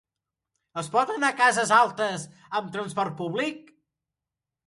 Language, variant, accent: Catalan, Central, central